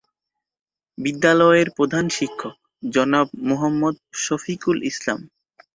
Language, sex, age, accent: Bengali, male, 19-29, Native